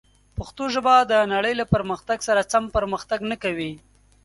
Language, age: Pashto, 19-29